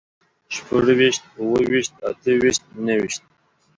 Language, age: Pashto, 19-29